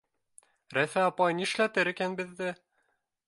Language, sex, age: Bashkir, male, 19-29